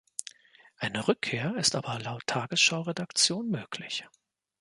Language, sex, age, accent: German, male, 30-39, Deutschland Deutsch